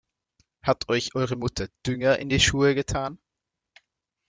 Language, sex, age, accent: German, male, 19-29, Schweizerdeutsch